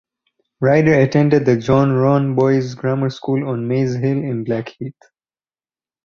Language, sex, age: English, male, 19-29